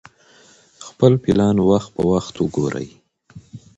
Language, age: Pashto, 30-39